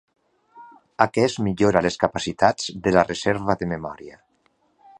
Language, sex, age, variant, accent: Catalan, male, 50-59, Valencià central, valencià